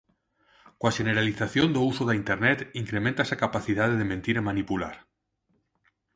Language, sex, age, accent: Galician, male, 40-49, Normativo (estándar); Neofalante